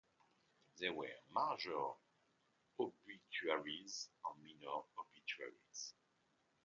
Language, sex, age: English, male, 40-49